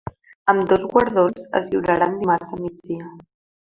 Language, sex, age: Catalan, female, under 19